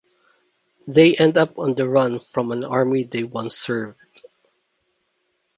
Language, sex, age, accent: English, male, 30-39, Filipino